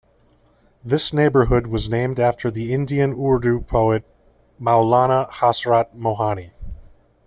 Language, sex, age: English, male, 30-39